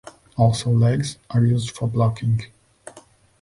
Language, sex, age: English, male, 30-39